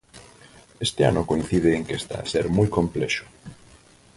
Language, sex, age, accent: Galician, male, 50-59, Normativo (estándar)